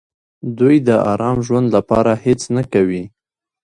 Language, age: Pashto, 19-29